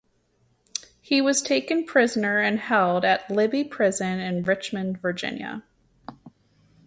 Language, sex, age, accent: English, female, 30-39, United States English